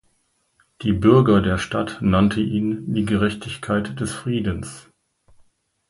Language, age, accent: German, 50-59, Deutschland Deutsch